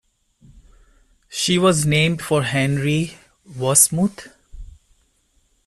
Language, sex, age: English, male, 30-39